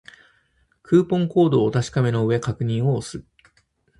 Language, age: Japanese, 40-49